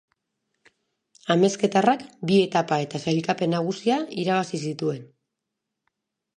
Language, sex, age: Basque, female, 40-49